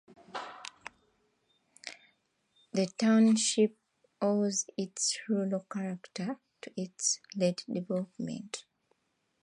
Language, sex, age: English, female, 19-29